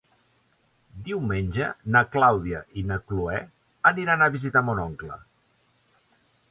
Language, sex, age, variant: Catalan, male, 60-69, Central